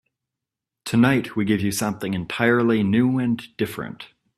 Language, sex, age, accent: English, male, 19-29, United States English